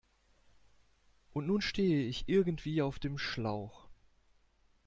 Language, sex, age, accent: German, male, 40-49, Deutschland Deutsch